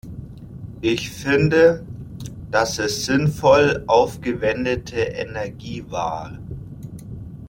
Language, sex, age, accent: German, male, 30-39, Deutschland Deutsch